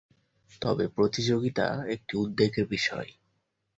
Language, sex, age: Bengali, male, 19-29